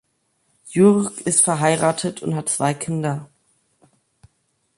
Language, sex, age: German, male, under 19